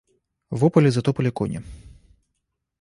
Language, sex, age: Russian, male, 30-39